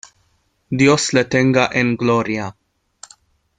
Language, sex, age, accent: Spanish, male, under 19, América central